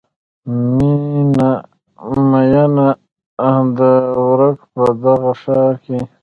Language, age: Pashto, 19-29